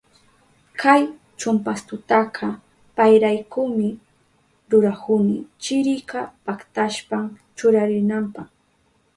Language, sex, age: Southern Pastaza Quechua, female, 19-29